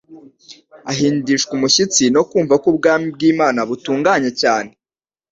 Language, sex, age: Kinyarwanda, male, under 19